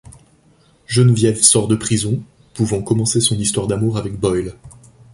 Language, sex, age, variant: French, male, 30-39, Français de métropole